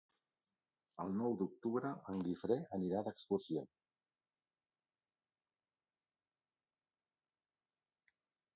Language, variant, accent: Catalan, Central, central